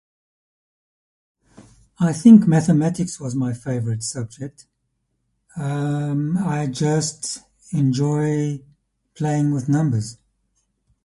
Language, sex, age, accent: English, male, 50-59, Southern African (South Africa, Zimbabwe, Namibia)